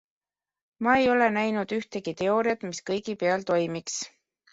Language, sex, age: Estonian, female, 30-39